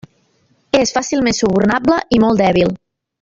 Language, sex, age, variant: Catalan, female, 40-49, Nord-Occidental